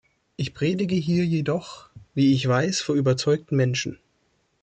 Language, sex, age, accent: German, male, 19-29, Deutschland Deutsch